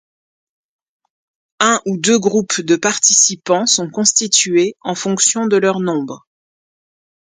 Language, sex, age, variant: French, female, 40-49, Français de métropole